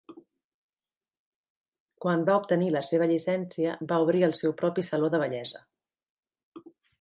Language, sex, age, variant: Catalan, female, 40-49, Central